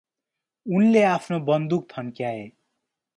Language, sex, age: Nepali, male, 19-29